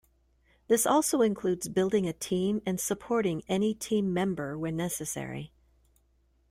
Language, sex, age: English, female, 50-59